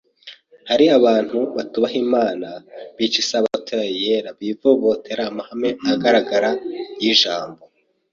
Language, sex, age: Kinyarwanda, male, 19-29